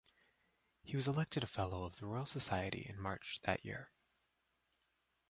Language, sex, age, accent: English, male, 19-29, United States English